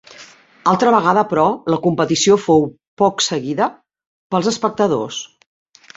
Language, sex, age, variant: Catalan, female, 50-59, Central